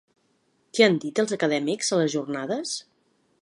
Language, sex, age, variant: Catalan, female, 50-59, Central